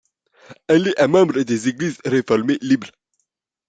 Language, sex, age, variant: French, male, under 19, Français de métropole